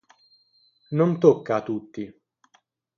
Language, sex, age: Italian, male, 19-29